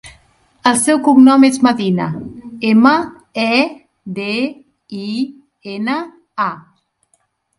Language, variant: Catalan, Central